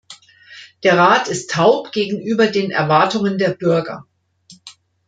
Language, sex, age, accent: German, female, 50-59, Deutschland Deutsch